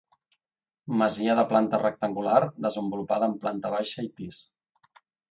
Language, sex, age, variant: Catalan, male, 40-49, Central